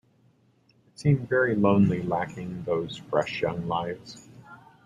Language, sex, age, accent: English, male, 60-69, United States English